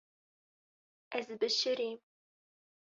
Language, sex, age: Kurdish, female, 19-29